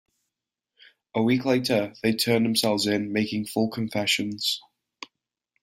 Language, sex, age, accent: English, male, 19-29, England English